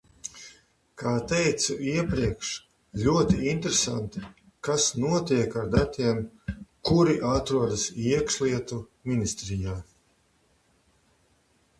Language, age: Latvian, 50-59